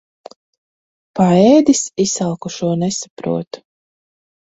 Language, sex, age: Latvian, female, 30-39